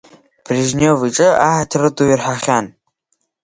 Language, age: Abkhazian, under 19